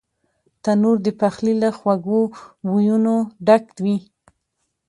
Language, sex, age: Pashto, female, 19-29